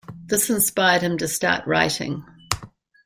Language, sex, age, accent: English, female, 60-69, New Zealand English